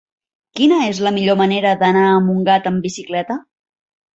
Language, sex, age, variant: Catalan, female, 40-49, Central